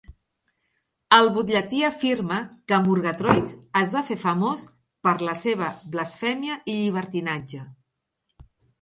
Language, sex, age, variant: Catalan, female, 40-49, Central